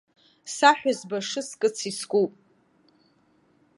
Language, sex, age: Abkhazian, female, 30-39